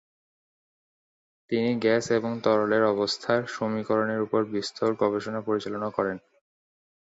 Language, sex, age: Bengali, male, 19-29